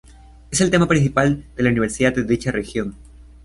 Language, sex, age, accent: Spanish, male, under 19, Andino-Pacífico: Colombia, Perú, Ecuador, oeste de Bolivia y Venezuela andina